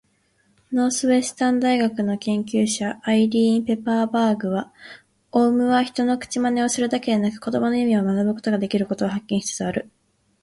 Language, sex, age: Japanese, female, 19-29